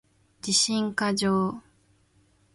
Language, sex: Japanese, female